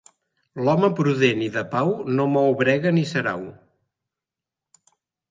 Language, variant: Catalan, Central